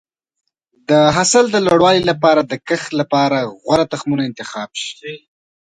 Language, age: Pashto, 19-29